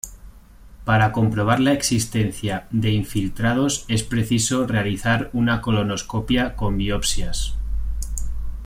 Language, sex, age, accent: Spanish, male, 30-39, España: Norte peninsular (Asturias, Castilla y León, Cantabria, País Vasco, Navarra, Aragón, La Rioja, Guadalajara, Cuenca)